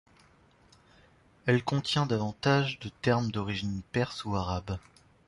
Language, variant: French, Français de métropole